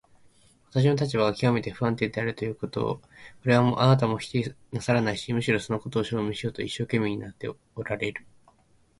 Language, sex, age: Japanese, male, 19-29